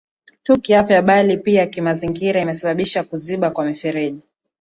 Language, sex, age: Swahili, female, 19-29